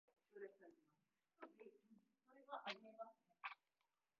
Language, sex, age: Japanese, male, 19-29